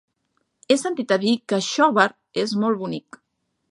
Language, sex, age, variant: Catalan, female, 40-49, Central